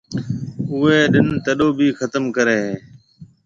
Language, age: Marwari (Pakistan), 40-49